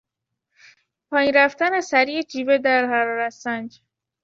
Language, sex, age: Persian, female, under 19